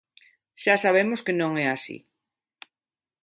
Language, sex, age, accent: Galician, female, 50-59, Neofalante